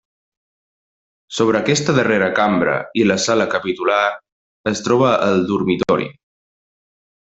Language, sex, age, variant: Catalan, male, 19-29, Central